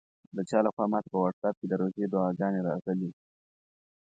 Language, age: Pashto, 30-39